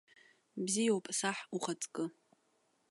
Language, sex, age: Abkhazian, female, 19-29